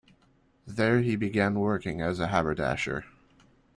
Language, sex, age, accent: English, male, 19-29, United States English